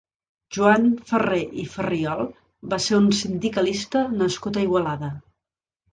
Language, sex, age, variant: Catalan, female, 40-49, Central